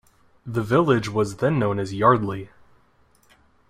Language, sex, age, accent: English, male, 19-29, United States English